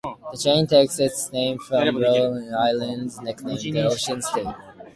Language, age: English, under 19